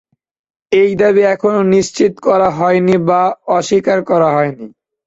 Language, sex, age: Bengali, male, 19-29